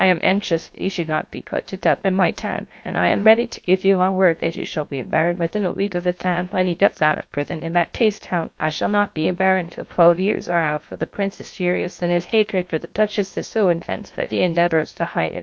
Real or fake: fake